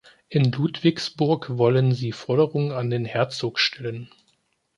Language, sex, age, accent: German, male, 19-29, Deutschland Deutsch